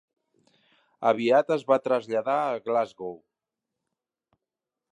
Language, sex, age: Catalan, male, 50-59